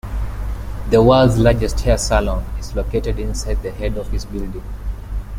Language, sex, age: English, male, 19-29